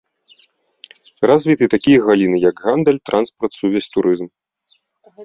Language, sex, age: Belarusian, male, 19-29